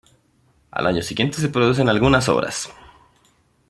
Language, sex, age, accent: Spanish, male, 19-29, Andino-Pacífico: Colombia, Perú, Ecuador, oeste de Bolivia y Venezuela andina